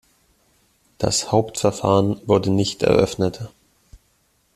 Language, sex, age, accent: German, male, 19-29, Deutschland Deutsch